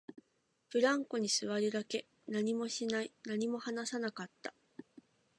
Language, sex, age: Japanese, female, 19-29